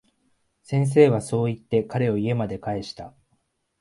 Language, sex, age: Japanese, male, 19-29